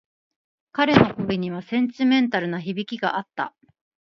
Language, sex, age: Japanese, female, 40-49